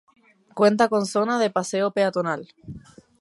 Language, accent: Spanish, España: Islas Canarias